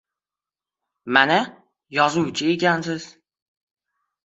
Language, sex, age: Uzbek, female, 30-39